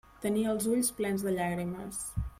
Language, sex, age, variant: Catalan, female, 30-39, Central